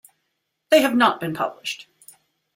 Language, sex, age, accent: English, female, 50-59, United States English